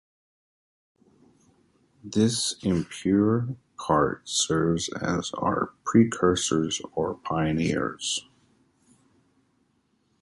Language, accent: English, United States English